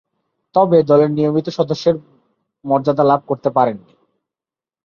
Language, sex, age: Bengali, male, 19-29